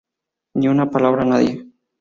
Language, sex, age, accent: Spanish, male, 19-29, México